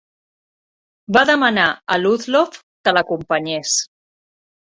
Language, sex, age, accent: Catalan, female, 50-59, Català central